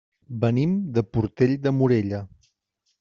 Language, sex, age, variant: Catalan, male, 30-39, Central